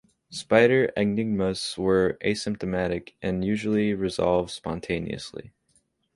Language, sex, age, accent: English, male, under 19, United States English